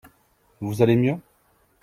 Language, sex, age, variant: French, male, 30-39, Français de métropole